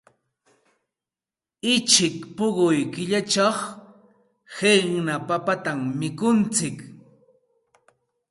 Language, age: Santa Ana de Tusi Pasco Quechua, 40-49